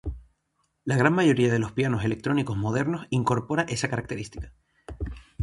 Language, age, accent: Spanish, 19-29, España: Islas Canarias